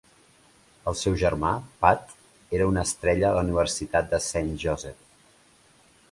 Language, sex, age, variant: Catalan, male, 40-49, Central